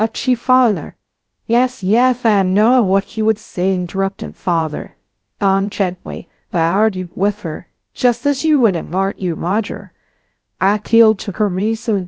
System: TTS, VITS